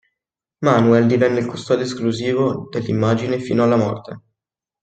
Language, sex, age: Italian, male, under 19